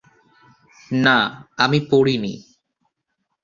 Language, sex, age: Bengali, male, 19-29